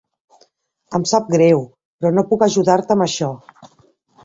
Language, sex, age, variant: Catalan, female, 40-49, Central